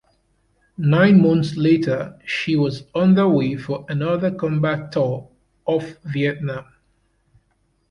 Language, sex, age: English, male, 30-39